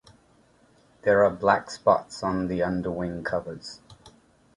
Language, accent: English, England English